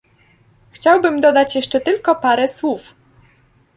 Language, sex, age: Polish, male, 19-29